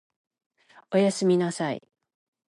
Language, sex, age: Japanese, female, 60-69